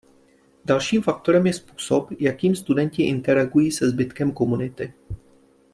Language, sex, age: Czech, male, 30-39